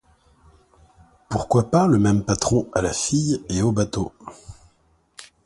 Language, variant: French, Français de métropole